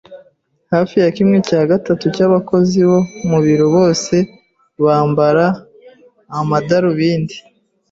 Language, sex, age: Kinyarwanda, female, 30-39